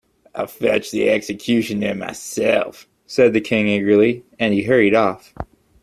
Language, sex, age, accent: English, male, 30-39, United States English